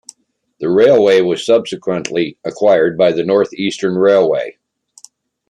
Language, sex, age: English, male, 60-69